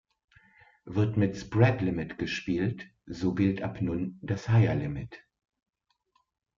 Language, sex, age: German, female, 50-59